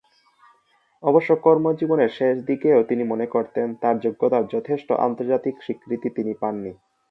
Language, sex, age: Bengali, male, under 19